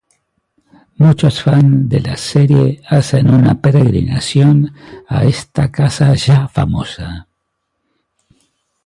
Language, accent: Spanish, Rioplatense: Argentina, Uruguay, este de Bolivia, Paraguay